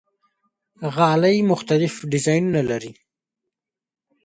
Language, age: Pashto, 19-29